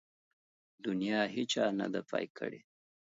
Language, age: Pashto, 40-49